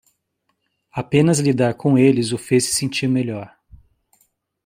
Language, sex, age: Portuguese, male, 40-49